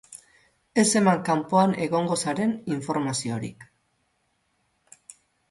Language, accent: Basque, Mendebalekoa (Araba, Bizkaia, Gipuzkoako mendebaleko herri batzuk)